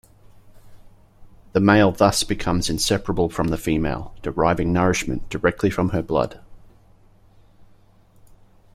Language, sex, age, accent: English, male, 30-39, Australian English